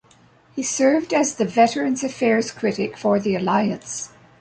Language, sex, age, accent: English, female, 60-69, Canadian English